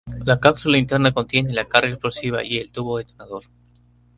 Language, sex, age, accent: Spanish, male, 19-29, Andino-Pacífico: Colombia, Perú, Ecuador, oeste de Bolivia y Venezuela andina